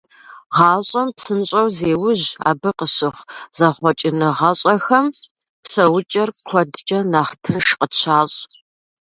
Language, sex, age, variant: Kabardian, female, 30-39, Адыгэбзэ (Къэбэрдей, Кирил, псоми зэдай)